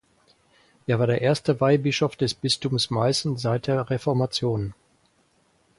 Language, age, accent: German, 60-69, Deutschland Deutsch